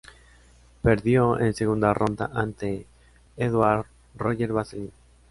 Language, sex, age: Spanish, male, 19-29